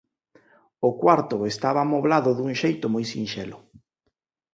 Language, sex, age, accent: Galician, male, 40-49, Normativo (estándar)